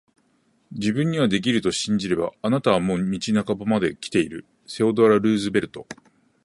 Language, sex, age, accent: Japanese, male, 40-49, 標準語